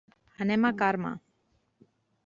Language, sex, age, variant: Catalan, female, 40-49, Central